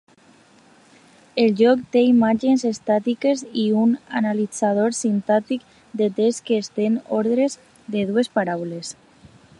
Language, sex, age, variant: Catalan, female, under 19, Alacantí